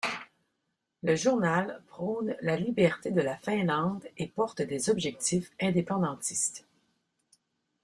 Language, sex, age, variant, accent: French, female, 50-59, Français d'Amérique du Nord, Français du Canada